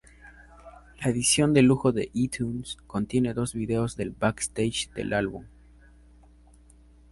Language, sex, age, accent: Spanish, male, 19-29, Andino-Pacífico: Colombia, Perú, Ecuador, oeste de Bolivia y Venezuela andina